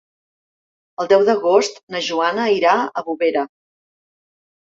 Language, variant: Catalan, Central